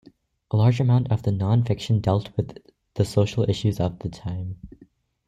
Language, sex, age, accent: English, male, under 19, United States English